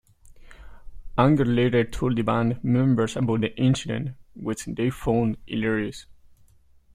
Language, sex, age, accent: English, male, 19-29, United States English